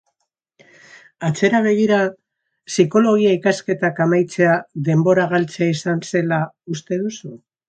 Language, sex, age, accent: Basque, male, 50-59, Mendebalekoa (Araba, Bizkaia, Gipuzkoako mendebaleko herri batzuk)